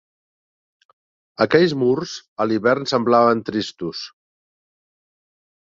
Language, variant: Catalan, Central